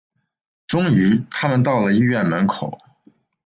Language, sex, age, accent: Chinese, male, 19-29, 出生地：山东省